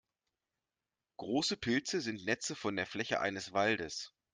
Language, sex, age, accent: German, male, 40-49, Deutschland Deutsch